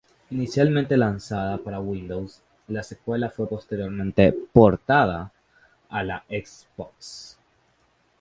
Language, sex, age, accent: Spanish, male, under 19, América central